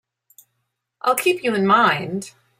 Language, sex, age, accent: English, male, 50-59, United States English